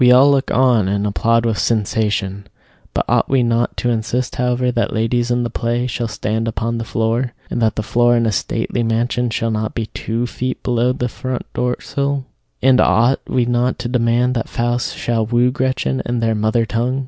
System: none